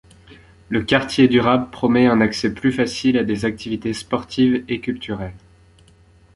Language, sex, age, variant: French, male, 19-29, Français de métropole